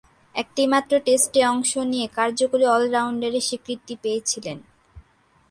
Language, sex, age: Bengali, female, under 19